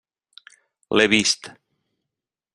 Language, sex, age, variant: Catalan, male, 40-49, Central